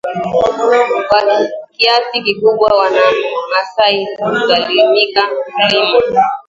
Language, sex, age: Swahili, female, 19-29